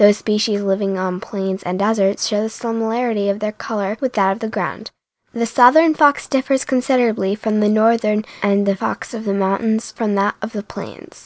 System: none